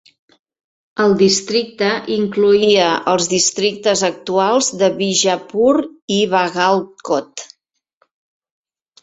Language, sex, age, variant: Catalan, female, 60-69, Central